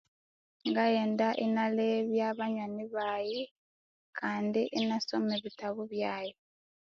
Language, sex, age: Konzo, female, 19-29